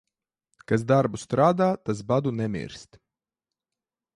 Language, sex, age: Latvian, male, 19-29